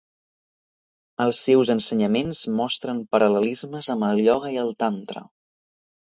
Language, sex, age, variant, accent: Catalan, male, 19-29, Central, central